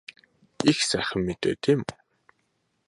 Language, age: Mongolian, 19-29